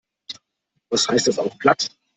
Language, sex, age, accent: German, male, 30-39, Deutschland Deutsch